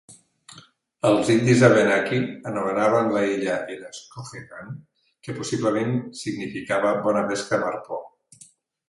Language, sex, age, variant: Catalan, male, 60-69, Central